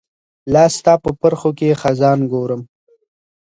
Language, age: Pashto, 30-39